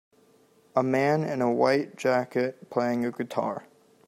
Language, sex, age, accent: English, male, under 19, United States English